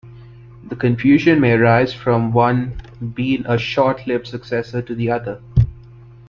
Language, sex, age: English, male, 19-29